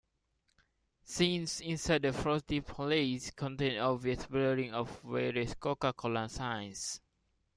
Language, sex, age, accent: English, male, 19-29, Malaysian English